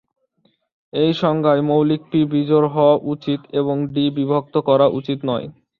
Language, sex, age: Bengali, male, 19-29